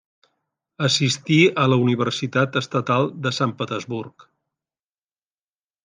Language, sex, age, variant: Catalan, male, 50-59, Central